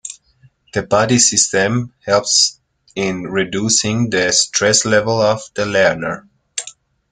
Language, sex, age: English, male, 19-29